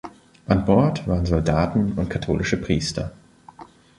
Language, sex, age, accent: German, male, 19-29, Deutschland Deutsch